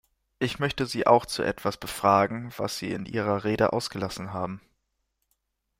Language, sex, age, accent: German, male, 19-29, Deutschland Deutsch